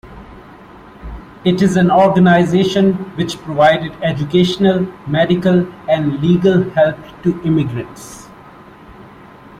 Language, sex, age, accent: English, male, 30-39, India and South Asia (India, Pakistan, Sri Lanka)